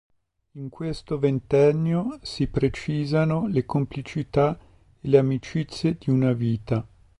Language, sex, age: Italian, male, 40-49